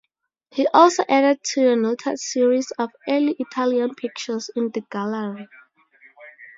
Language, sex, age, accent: English, female, 19-29, Southern African (South Africa, Zimbabwe, Namibia)